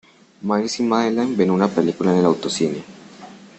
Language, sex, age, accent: Spanish, male, under 19, Andino-Pacífico: Colombia, Perú, Ecuador, oeste de Bolivia y Venezuela andina